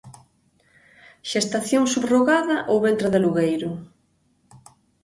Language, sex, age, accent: Galician, female, 30-39, Normativo (estándar)